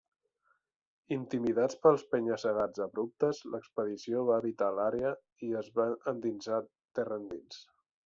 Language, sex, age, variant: Catalan, male, 30-39, Central